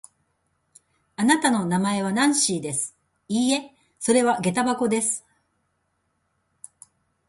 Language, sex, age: Japanese, female, 60-69